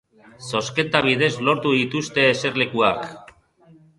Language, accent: Basque, Erdialdekoa edo Nafarra (Gipuzkoa, Nafarroa)